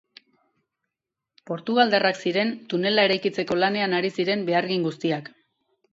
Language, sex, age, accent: Basque, female, 40-49, Erdialdekoa edo Nafarra (Gipuzkoa, Nafarroa)